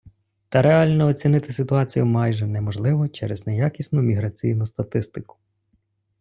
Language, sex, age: Ukrainian, male, 30-39